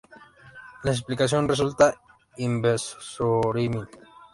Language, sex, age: Spanish, male, 19-29